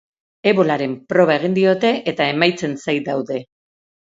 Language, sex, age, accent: Basque, female, 50-59, Erdialdekoa edo Nafarra (Gipuzkoa, Nafarroa)